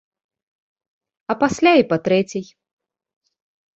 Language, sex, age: Belarusian, female, 30-39